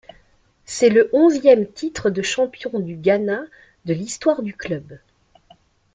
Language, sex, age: French, female, 50-59